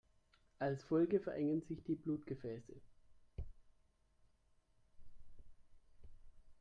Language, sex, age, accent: German, male, 30-39, Deutschland Deutsch